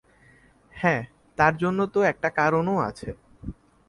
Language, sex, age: Bengali, male, 19-29